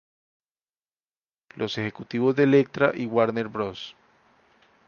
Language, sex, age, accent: Spanish, male, 30-39, Andino-Pacífico: Colombia, Perú, Ecuador, oeste de Bolivia y Venezuela andina